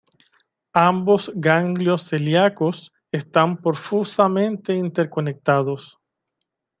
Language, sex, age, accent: Spanish, male, 30-39, Caribe: Cuba, Venezuela, Puerto Rico, República Dominicana, Panamá, Colombia caribeña, México caribeño, Costa del golfo de México